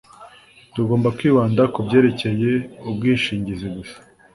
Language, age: Kinyarwanda, 19-29